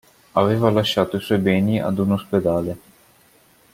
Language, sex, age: Italian, male, 19-29